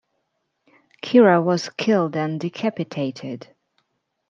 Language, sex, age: English, female, 30-39